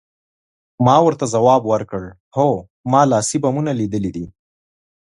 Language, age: Pashto, 19-29